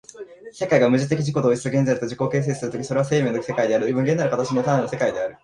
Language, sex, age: Japanese, male, 19-29